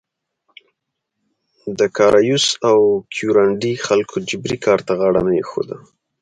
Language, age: Pashto, 19-29